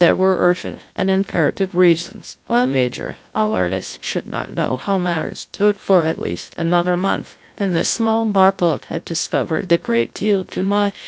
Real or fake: fake